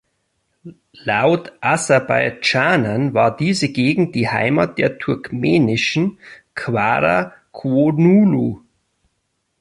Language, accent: German, Deutschland Deutsch